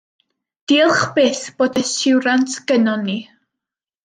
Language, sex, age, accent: Welsh, female, under 19, Y Deyrnas Unedig Cymraeg